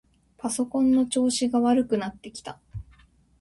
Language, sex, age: Japanese, female, 19-29